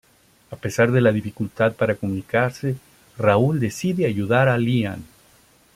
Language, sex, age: Spanish, male, 50-59